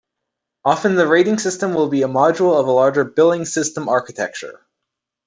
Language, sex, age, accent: English, male, 19-29, United States English